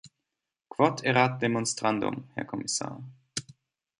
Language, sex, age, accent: German, male, 19-29, Deutschland Deutsch